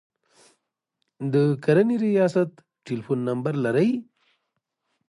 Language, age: Pashto, 40-49